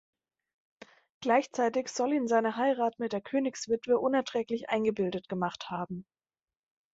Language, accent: German, Deutschland Deutsch